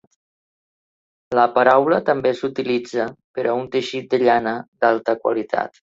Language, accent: Catalan, valencià